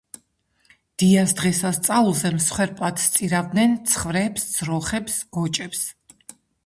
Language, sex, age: Georgian, female, 50-59